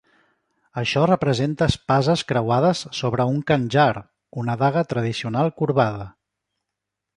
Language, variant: Catalan, Central